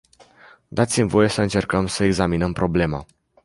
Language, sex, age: Romanian, male, 19-29